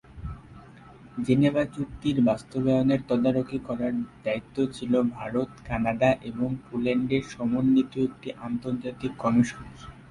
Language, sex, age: Bengali, male, 19-29